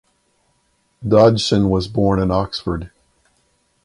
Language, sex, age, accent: English, male, 60-69, United States English